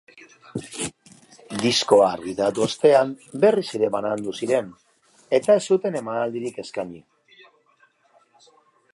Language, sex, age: Basque, male, 40-49